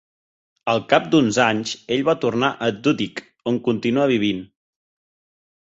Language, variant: Catalan, Central